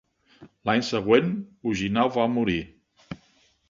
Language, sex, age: Catalan, male, 70-79